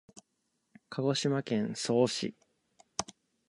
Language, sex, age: Japanese, male, 19-29